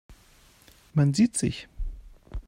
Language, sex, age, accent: German, male, 40-49, Deutschland Deutsch